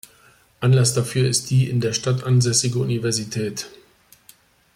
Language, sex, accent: German, male, Deutschland Deutsch